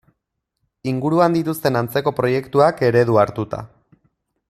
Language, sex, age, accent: Basque, male, 30-39, Erdialdekoa edo Nafarra (Gipuzkoa, Nafarroa)